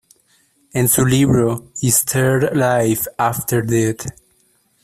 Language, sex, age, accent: Spanish, male, 19-29, Andino-Pacífico: Colombia, Perú, Ecuador, oeste de Bolivia y Venezuela andina